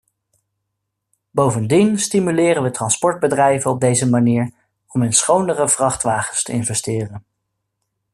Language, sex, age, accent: Dutch, male, 19-29, Nederlands Nederlands